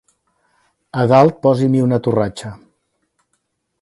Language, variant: Catalan, Central